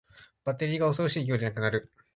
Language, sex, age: Japanese, male, 19-29